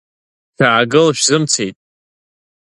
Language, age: Abkhazian, under 19